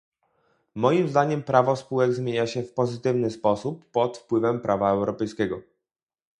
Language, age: Polish, 19-29